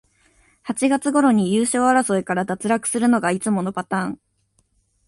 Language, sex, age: Japanese, female, 19-29